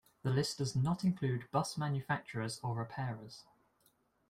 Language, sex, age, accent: English, male, 19-29, England English